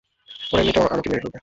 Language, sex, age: Bengali, male, 19-29